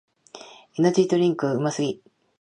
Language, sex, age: Japanese, female, 50-59